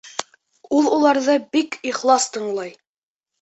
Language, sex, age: Bashkir, male, under 19